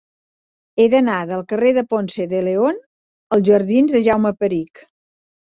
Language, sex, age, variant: Catalan, female, 60-69, Central